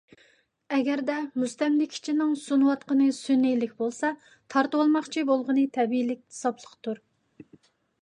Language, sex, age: Uyghur, female, 40-49